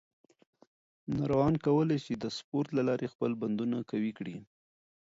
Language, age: Pashto, 30-39